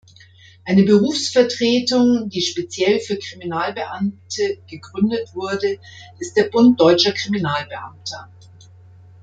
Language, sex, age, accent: German, female, 50-59, Deutschland Deutsch